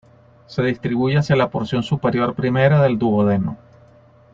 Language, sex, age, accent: Spanish, male, 30-39, Andino-Pacífico: Colombia, Perú, Ecuador, oeste de Bolivia y Venezuela andina